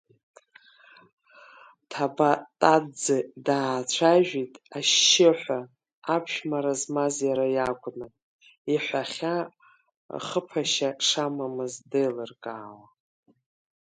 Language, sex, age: Abkhazian, female, 50-59